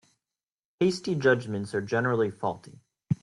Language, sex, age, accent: English, male, 19-29, United States English